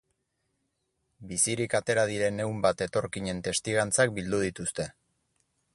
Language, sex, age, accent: Basque, male, 40-49, Erdialdekoa edo Nafarra (Gipuzkoa, Nafarroa)